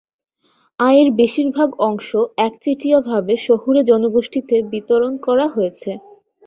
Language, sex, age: Bengali, female, 19-29